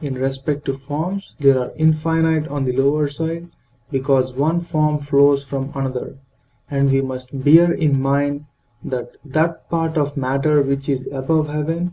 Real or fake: real